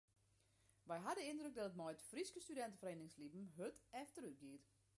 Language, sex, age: Western Frisian, female, 40-49